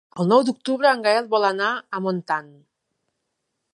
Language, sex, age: Catalan, female, 40-49